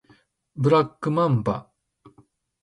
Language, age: Japanese, 50-59